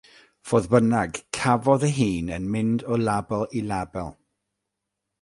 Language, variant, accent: Welsh, South-Eastern Welsh, Y Deyrnas Unedig Cymraeg